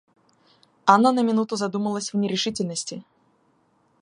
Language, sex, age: Russian, female, 19-29